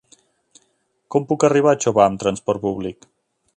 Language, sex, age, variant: Catalan, male, 40-49, Nord-Occidental